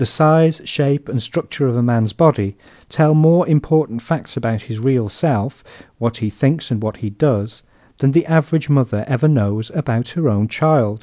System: none